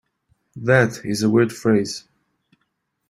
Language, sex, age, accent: English, male, 30-39, United States English